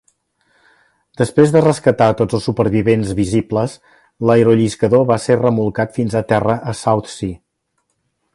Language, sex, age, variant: Catalan, male, 60-69, Central